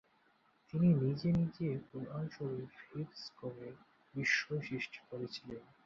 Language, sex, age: Bengali, male, 19-29